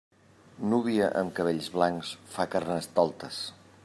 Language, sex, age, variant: Catalan, male, 50-59, Central